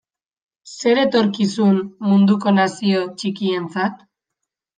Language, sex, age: Basque, female, 19-29